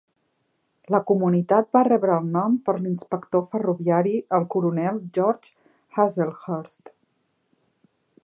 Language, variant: Catalan, Central